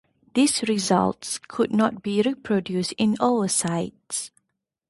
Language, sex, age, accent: English, female, 30-39, Malaysian English